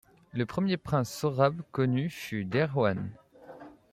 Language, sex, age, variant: French, male, 30-39, Français de métropole